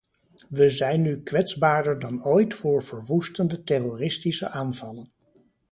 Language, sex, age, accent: Dutch, male, 50-59, Nederlands Nederlands